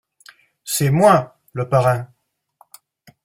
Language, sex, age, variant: French, male, 50-59, Français de métropole